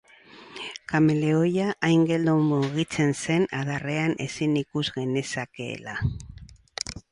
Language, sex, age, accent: Basque, female, 60-69, Erdialdekoa edo Nafarra (Gipuzkoa, Nafarroa)